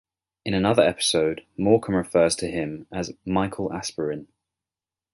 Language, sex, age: English, male, 19-29